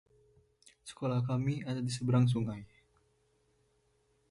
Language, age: Indonesian, 19-29